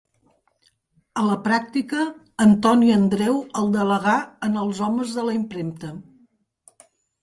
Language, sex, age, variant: Catalan, female, 60-69, Central